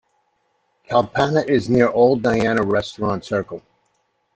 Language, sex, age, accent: English, male, 60-69, United States English